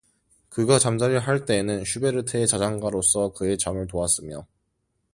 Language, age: Korean, 19-29